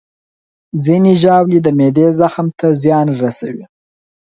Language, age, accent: Pashto, 19-29, کندهارۍ لهجه